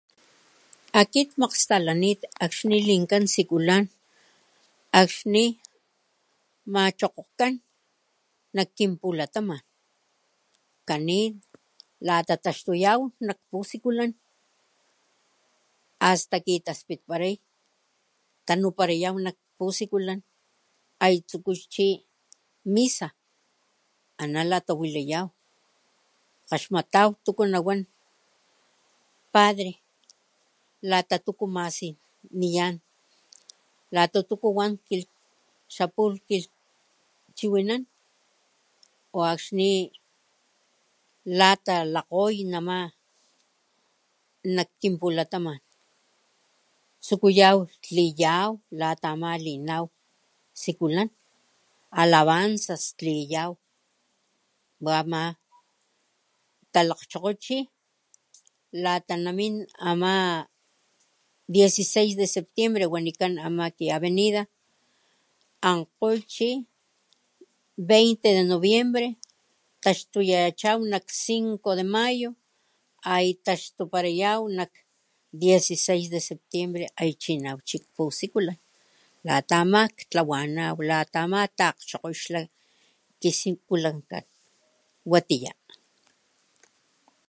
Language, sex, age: Papantla Totonac, male, 60-69